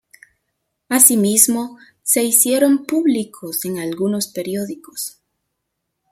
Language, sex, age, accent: Spanish, female, 19-29, América central